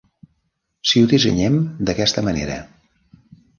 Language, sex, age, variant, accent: Catalan, male, 70-79, Central, central